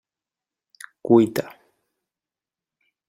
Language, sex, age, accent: Catalan, male, 19-29, valencià